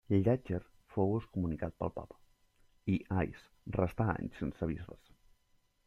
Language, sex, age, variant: Catalan, male, 19-29, Central